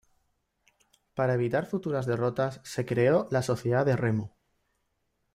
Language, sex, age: Spanish, male, 40-49